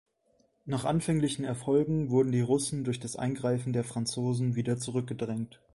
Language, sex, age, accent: German, male, 19-29, Deutschland Deutsch